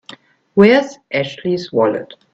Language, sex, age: English, female, 40-49